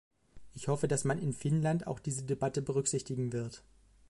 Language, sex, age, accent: German, male, 19-29, Deutschland Deutsch